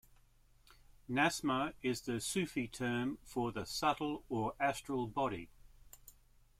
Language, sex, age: English, male, 60-69